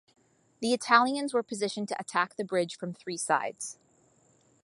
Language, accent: English, United States English